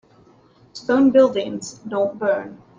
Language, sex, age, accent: English, female, 19-29, United States English